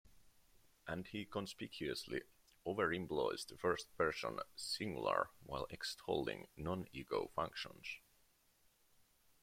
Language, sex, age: English, male, 19-29